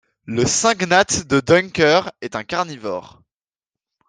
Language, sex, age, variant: French, male, under 19, Français de métropole